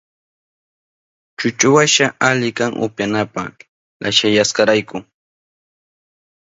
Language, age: Southern Pastaza Quechua, 30-39